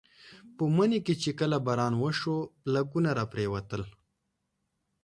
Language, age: Pashto, 19-29